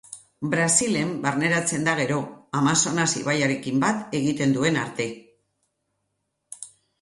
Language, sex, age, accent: Basque, female, 60-69, Mendebalekoa (Araba, Bizkaia, Gipuzkoako mendebaleko herri batzuk)